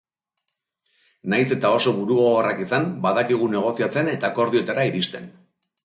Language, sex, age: Basque, male, 40-49